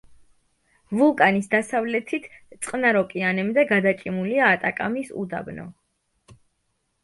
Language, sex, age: Georgian, female, 19-29